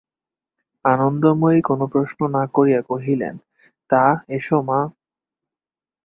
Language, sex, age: Bengali, male, 19-29